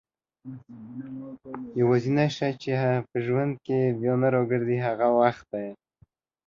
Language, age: Pashto, under 19